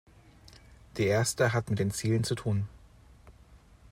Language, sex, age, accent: German, male, 30-39, Deutschland Deutsch